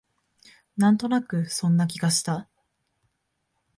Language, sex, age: Japanese, female, 19-29